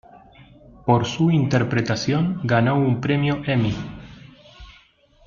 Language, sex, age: Spanish, male, 40-49